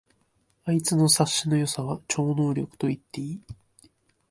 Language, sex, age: Japanese, male, under 19